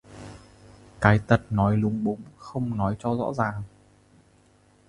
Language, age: Vietnamese, 19-29